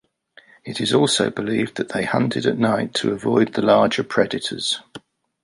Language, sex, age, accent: English, male, 50-59, England English